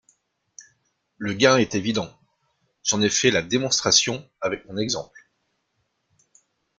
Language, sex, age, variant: French, male, 40-49, Français de métropole